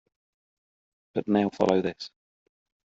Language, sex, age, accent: English, male, 50-59, England English